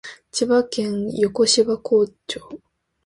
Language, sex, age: Japanese, female, 19-29